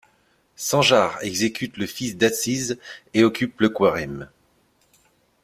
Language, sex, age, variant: French, male, 30-39, Français de métropole